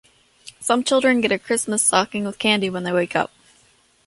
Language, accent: English, United States English